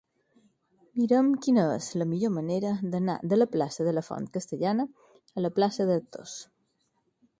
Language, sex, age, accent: Catalan, female, 40-49, mallorquí